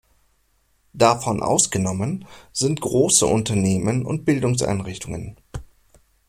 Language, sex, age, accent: German, male, 30-39, Deutschland Deutsch